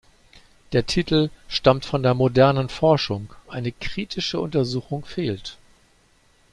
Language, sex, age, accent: German, male, 50-59, Deutschland Deutsch